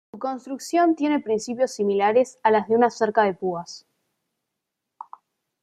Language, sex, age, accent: Spanish, female, under 19, Rioplatense: Argentina, Uruguay, este de Bolivia, Paraguay